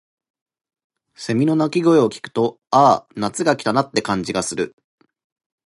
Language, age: Japanese, 19-29